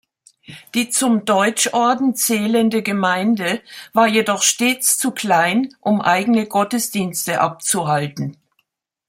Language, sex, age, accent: German, female, 70-79, Deutschland Deutsch